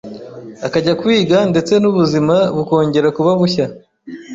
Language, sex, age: Kinyarwanda, male, 30-39